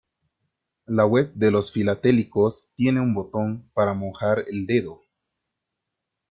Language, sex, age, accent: Spanish, male, 19-29, Rioplatense: Argentina, Uruguay, este de Bolivia, Paraguay